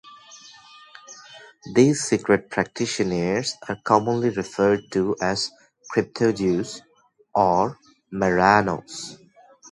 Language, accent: English, India and South Asia (India, Pakistan, Sri Lanka)